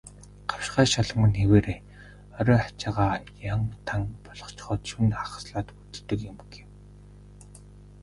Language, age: Mongolian, 19-29